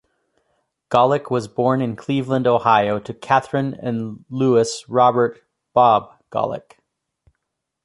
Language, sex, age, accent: English, male, 30-39, United States English